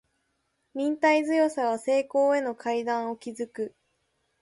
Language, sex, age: Japanese, female, 19-29